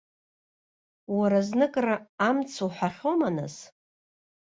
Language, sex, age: Abkhazian, female, 60-69